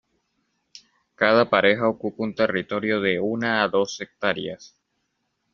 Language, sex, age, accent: Spanish, male, 19-29, Caribe: Cuba, Venezuela, Puerto Rico, República Dominicana, Panamá, Colombia caribeña, México caribeño, Costa del golfo de México